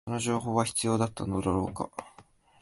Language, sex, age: Japanese, male, 19-29